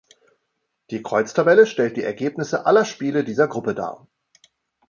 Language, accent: German, Deutschland Deutsch